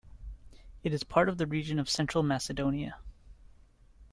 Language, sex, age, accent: English, male, 19-29, Canadian English